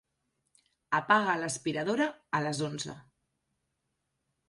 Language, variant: Catalan, Central